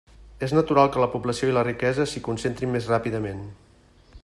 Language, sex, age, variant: Catalan, male, 50-59, Central